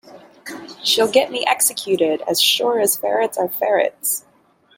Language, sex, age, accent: English, female, 30-39, United States English